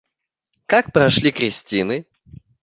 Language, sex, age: Russian, male, 19-29